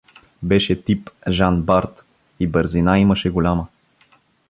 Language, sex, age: Bulgarian, male, 19-29